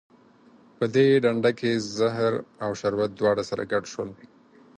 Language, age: Pashto, 19-29